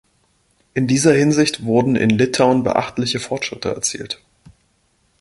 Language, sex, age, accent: German, male, 30-39, Deutschland Deutsch